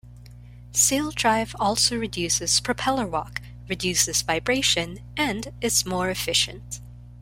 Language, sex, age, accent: English, female, 19-29, Filipino